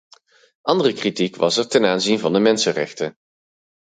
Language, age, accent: Dutch, 30-39, Nederlands Nederlands